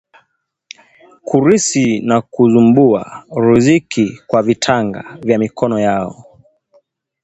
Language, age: Swahili, 19-29